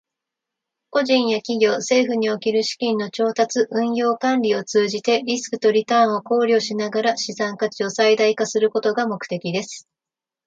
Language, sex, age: Japanese, female, 40-49